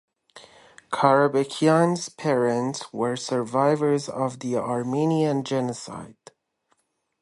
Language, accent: English, United States English